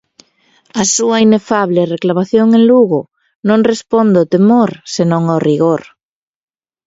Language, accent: Galician, Normativo (estándar)